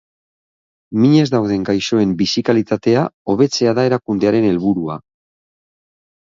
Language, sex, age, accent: Basque, male, 60-69, Mendebalekoa (Araba, Bizkaia, Gipuzkoako mendebaleko herri batzuk)